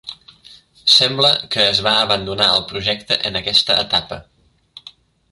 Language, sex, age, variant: Catalan, male, 19-29, Septentrional